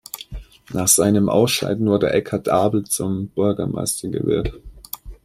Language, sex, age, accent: German, male, under 19, Deutschland Deutsch